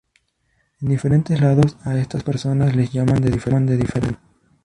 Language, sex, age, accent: Spanish, male, 19-29, México